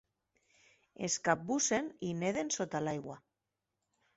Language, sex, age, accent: Catalan, female, 40-49, valencià; Tortosí